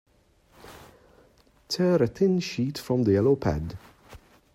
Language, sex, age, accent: English, male, 30-39, England English